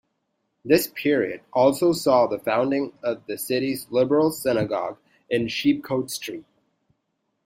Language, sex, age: English, male, 19-29